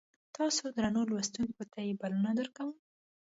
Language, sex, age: Pashto, female, 19-29